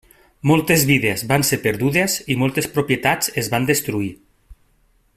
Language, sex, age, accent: Catalan, male, 40-49, valencià